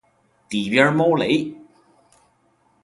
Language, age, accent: Chinese, 19-29, 出生地：吉林省